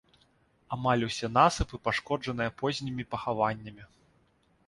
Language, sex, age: Belarusian, male, 30-39